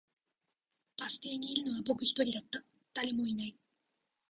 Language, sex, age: Japanese, female, 19-29